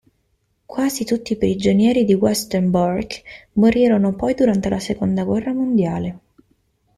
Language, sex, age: Italian, female, 19-29